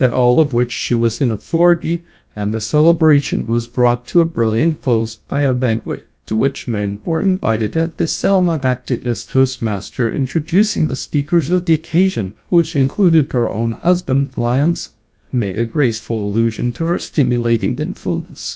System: TTS, GlowTTS